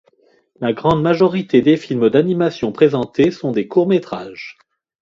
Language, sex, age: French, male, 50-59